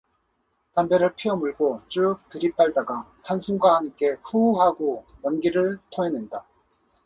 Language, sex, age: Korean, male, 40-49